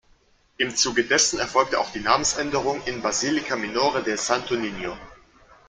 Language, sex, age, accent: German, male, 19-29, Deutschland Deutsch